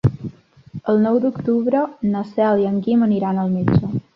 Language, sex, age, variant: Catalan, female, 19-29, Central